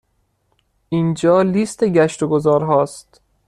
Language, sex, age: Persian, male, 19-29